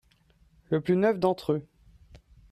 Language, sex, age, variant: French, male, 30-39, Français de métropole